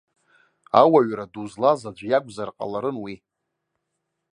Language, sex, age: Abkhazian, male, 19-29